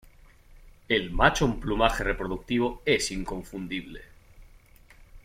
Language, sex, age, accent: Spanish, male, 19-29, España: Norte peninsular (Asturias, Castilla y León, Cantabria, País Vasco, Navarra, Aragón, La Rioja, Guadalajara, Cuenca)